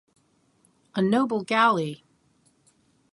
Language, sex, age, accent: English, female, 50-59, United States English